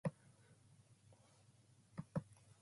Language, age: English, 19-29